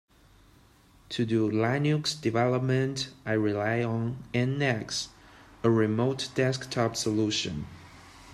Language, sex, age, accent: English, male, 19-29, Hong Kong English